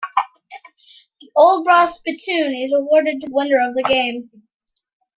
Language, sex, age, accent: English, female, under 19, Canadian English